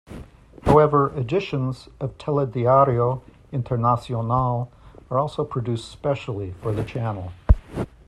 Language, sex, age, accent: English, male, 50-59, United States English